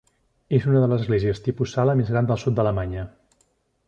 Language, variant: Catalan, Central